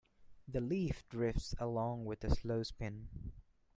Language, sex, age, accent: English, male, 19-29, India and South Asia (India, Pakistan, Sri Lanka)